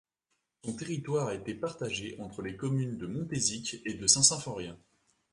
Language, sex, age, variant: French, male, 19-29, Français de métropole